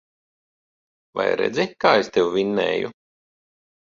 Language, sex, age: Latvian, male, 40-49